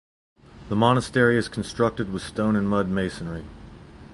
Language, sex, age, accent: English, male, 30-39, United States English